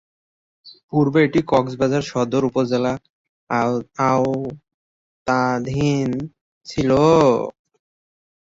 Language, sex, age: Bengali, male, 19-29